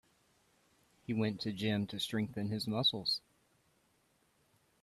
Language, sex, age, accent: English, male, 30-39, United States English